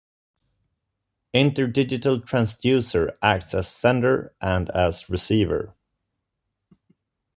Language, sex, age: English, male, 19-29